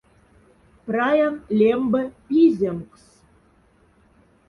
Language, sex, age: Moksha, female, 40-49